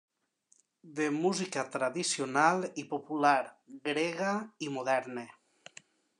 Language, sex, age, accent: Catalan, male, 30-39, valencià